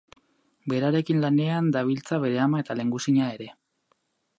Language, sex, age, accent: Basque, male, 19-29, Erdialdekoa edo Nafarra (Gipuzkoa, Nafarroa)